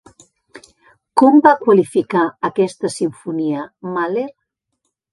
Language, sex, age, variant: Catalan, female, 50-59, Central